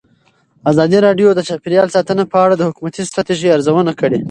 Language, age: Pashto, 19-29